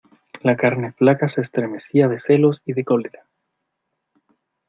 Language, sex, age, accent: Spanish, male, 19-29, Chileno: Chile, Cuyo